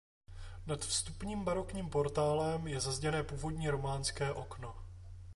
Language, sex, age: Czech, male, 30-39